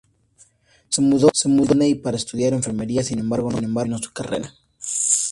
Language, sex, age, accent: Spanish, male, 19-29, México